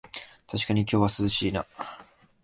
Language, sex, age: Japanese, male, 19-29